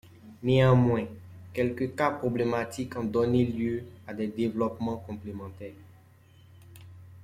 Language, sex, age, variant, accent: French, male, 19-29, Français d'Afrique subsaharienne et des îles africaines, Français de Côte d’Ivoire